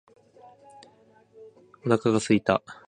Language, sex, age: Japanese, male, 19-29